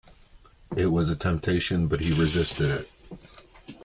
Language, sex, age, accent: English, male, 30-39, United States English